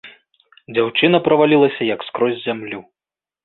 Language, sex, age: Belarusian, male, 30-39